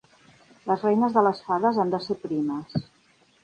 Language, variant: Catalan, Central